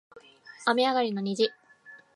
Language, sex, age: Japanese, female, 19-29